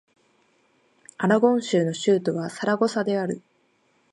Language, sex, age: Japanese, female, 19-29